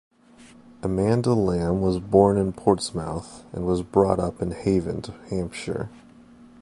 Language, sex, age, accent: English, male, 19-29, United States English